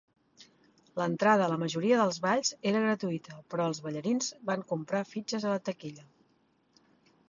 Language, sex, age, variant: Catalan, female, 40-49, Central